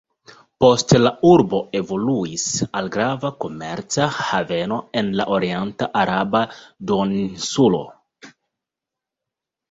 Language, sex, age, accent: Esperanto, male, 19-29, Internacia